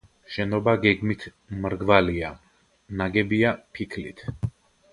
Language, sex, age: Georgian, male, 30-39